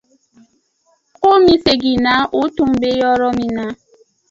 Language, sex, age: Dyula, female, 19-29